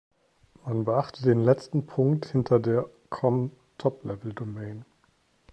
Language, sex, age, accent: German, male, 30-39, Deutschland Deutsch